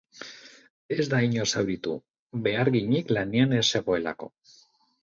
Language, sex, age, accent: Basque, male, 40-49, Mendebalekoa (Araba, Bizkaia, Gipuzkoako mendebaleko herri batzuk)